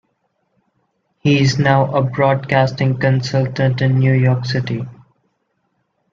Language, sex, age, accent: English, male, 19-29, India and South Asia (India, Pakistan, Sri Lanka)